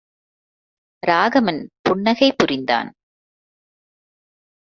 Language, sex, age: Tamil, female, 50-59